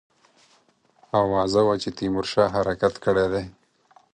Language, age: Pashto, 19-29